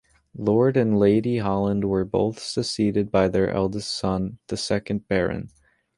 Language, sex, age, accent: English, male, under 19, United States English